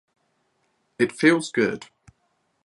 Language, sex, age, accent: English, male, 40-49, England English